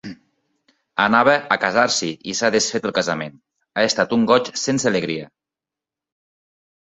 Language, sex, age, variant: Catalan, male, 40-49, Nord-Occidental